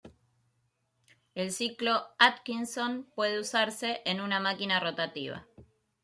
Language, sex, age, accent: Spanish, female, 40-49, Rioplatense: Argentina, Uruguay, este de Bolivia, Paraguay